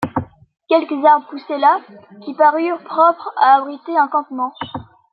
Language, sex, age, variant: French, male, under 19, Français de métropole